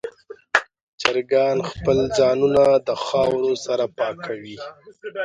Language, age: Pashto, 19-29